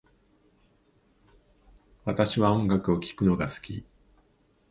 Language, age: Japanese, 40-49